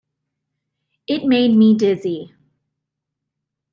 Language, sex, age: English, female, 30-39